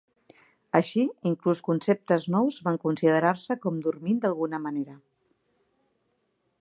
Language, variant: Catalan, Central